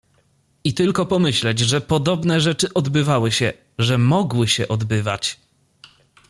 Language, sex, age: Polish, male, 30-39